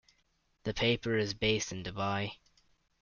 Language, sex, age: English, male, under 19